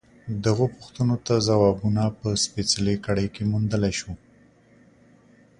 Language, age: Pashto, 30-39